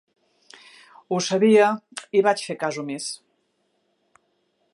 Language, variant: Catalan, Central